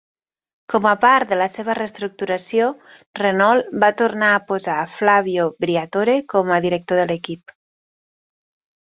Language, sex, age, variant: Catalan, female, 40-49, Nord-Occidental